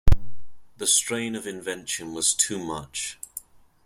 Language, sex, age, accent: English, male, under 19, England English